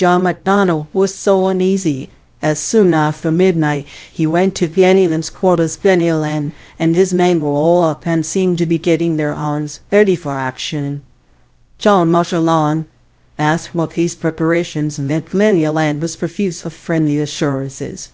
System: TTS, VITS